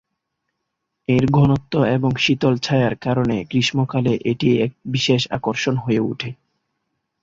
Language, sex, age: Bengali, male, 19-29